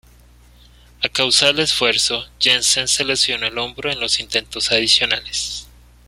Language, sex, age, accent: Spanish, male, 30-39, Caribe: Cuba, Venezuela, Puerto Rico, República Dominicana, Panamá, Colombia caribeña, México caribeño, Costa del golfo de México